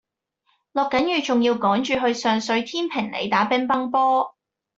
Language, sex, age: Cantonese, female, 19-29